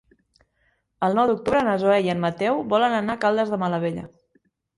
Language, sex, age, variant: Catalan, female, 19-29, Central